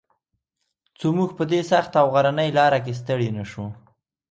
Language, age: Pashto, 19-29